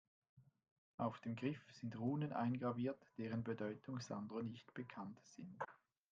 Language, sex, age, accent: German, male, 50-59, Schweizerdeutsch